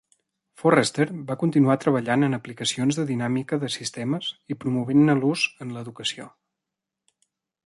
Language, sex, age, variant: Catalan, male, 19-29, Central